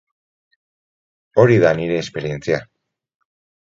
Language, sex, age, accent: Basque, male, 40-49, Erdialdekoa edo Nafarra (Gipuzkoa, Nafarroa)